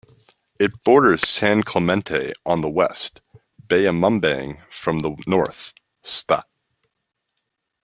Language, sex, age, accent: English, male, 19-29, Canadian English